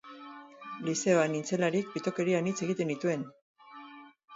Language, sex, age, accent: Basque, female, 60-69, Erdialdekoa edo Nafarra (Gipuzkoa, Nafarroa)